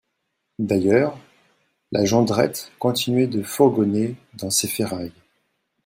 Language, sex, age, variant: French, male, 40-49, Français de métropole